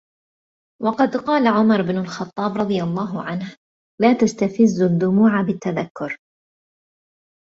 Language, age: Arabic, 30-39